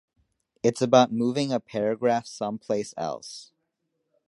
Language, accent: English, United States English